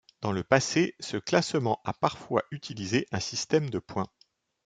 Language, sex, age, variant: French, male, 50-59, Français de métropole